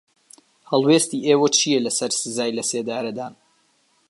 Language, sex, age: Central Kurdish, male, 19-29